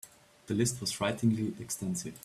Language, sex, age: English, male, 30-39